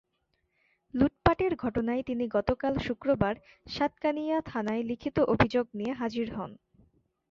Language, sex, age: Bengali, female, 19-29